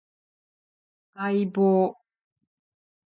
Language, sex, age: Japanese, female, 40-49